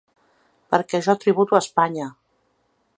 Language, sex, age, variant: Catalan, female, 40-49, Central